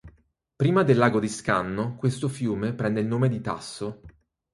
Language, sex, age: Italian, male, 30-39